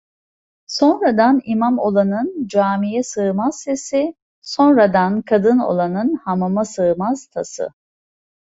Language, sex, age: Turkish, female, 50-59